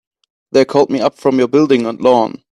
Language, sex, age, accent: English, male, 19-29, United States English